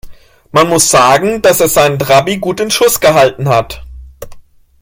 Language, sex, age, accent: German, male, 19-29, Deutschland Deutsch